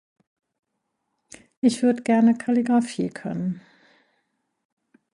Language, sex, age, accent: German, female, 50-59, Deutschland Deutsch